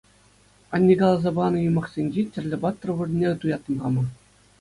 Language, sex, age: Chuvash, male, 40-49